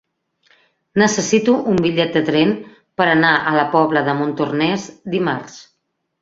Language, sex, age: Catalan, female, 40-49